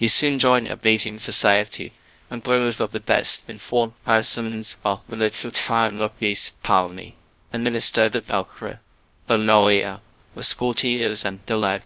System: TTS, VITS